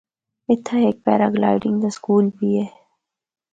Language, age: Northern Hindko, 30-39